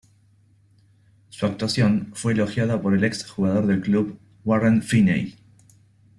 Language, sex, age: Spanish, male, 30-39